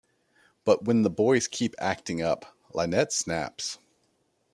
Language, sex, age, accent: English, male, 30-39, United States English